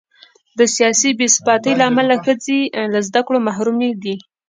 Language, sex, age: Pashto, female, 19-29